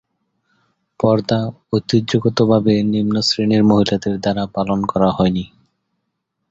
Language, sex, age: Bengali, male, 30-39